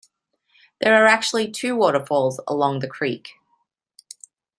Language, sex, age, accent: English, female, 30-39, Australian English